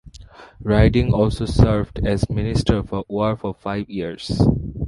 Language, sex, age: English, male, 19-29